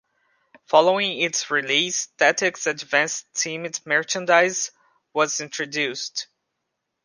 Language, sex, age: English, male, 19-29